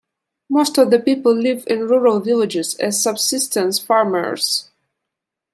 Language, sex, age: English, female, 19-29